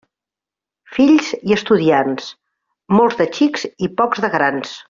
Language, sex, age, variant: Catalan, female, 50-59, Central